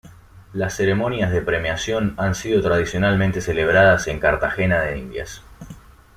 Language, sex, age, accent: Spanish, male, 19-29, Rioplatense: Argentina, Uruguay, este de Bolivia, Paraguay